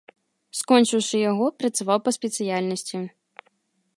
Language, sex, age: Belarusian, female, 19-29